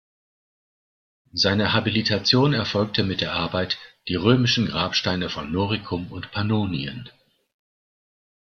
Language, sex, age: German, male, 60-69